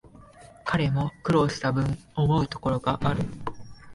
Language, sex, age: Japanese, male, 19-29